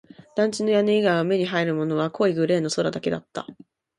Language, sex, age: Japanese, female, 19-29